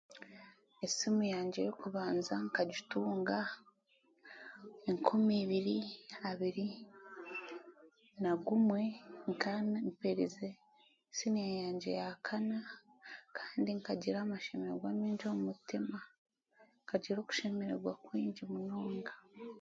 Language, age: Chiga, 19-29